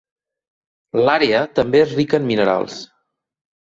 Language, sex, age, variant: Catalan, male, 30-39, Central